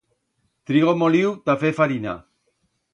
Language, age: Aragonese, 50-59